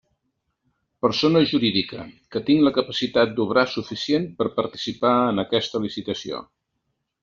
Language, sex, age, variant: Catalan, male, 70-79, Central